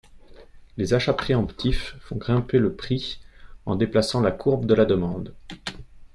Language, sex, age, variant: French, male, 30-39, Français de métropole